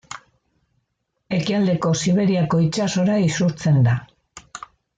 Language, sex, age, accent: Basque, female, 60-69, Erdialdekoa edo Nafarra (Gipuzkoa, Nafarroa)